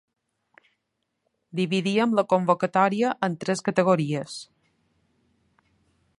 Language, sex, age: Catalan, female, 40-49